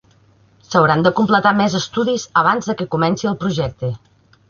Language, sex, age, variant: Catalan, female, 30-39, Central